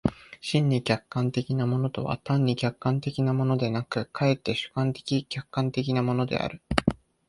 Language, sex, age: Japanese, male, 19-29